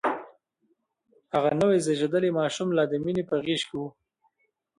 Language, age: Pashto, 19-29